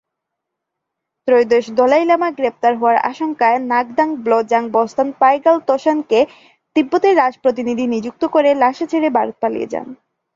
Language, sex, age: Bengali, female, 19-29